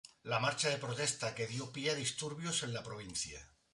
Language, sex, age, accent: Spanish, male, 60-69, España: Sur peninsular (Andalucia, Extremadura, Murcia)